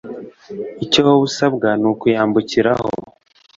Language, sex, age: Kinyarwanda, male, 19-29